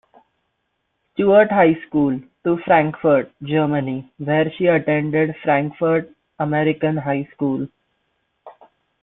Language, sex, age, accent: English, male, 19-29, India and South Asia (India, Pakistan, Sri Lanka)